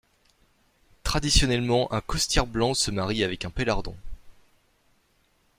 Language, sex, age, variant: French, male, 19-29, Français de métropole